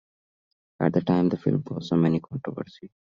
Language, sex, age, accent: English, male, 19-29, India and South Asia (India, Pakistan, Sri Lanka)